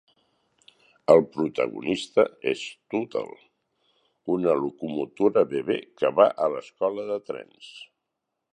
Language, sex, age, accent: Catalan, male, 60-69, Barceloní